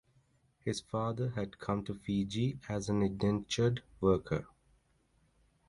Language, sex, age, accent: English, male, 19-29, United States English; England English